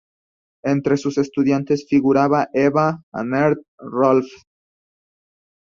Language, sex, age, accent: Spanish, male, 19-29, México